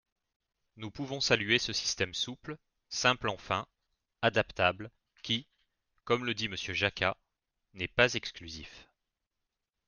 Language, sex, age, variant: French, male, 40-49, Français de métropole